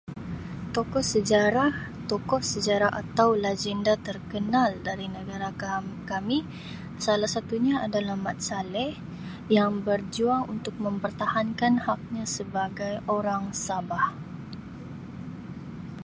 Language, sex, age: Sabah Malay, female, 19-29